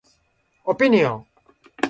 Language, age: Japanese, 40-49